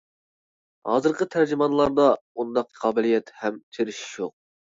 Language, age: Uyghur, 19-29